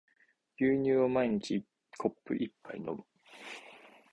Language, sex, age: Japanese, male, 19-29